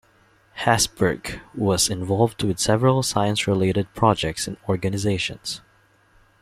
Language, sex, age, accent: English, male, 19-29, Filipino